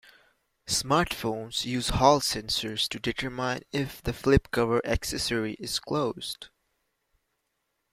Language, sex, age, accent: English, male, 19-29, West Indies and Bermuda (Bahamas, Bermuda, Jamaica, Trinidad)